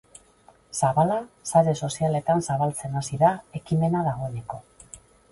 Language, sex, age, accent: Basque, female, 50-59, Mendebalekoa (Araba, Bizkaia, Gipuzkoako mendebaleko herri batzuk)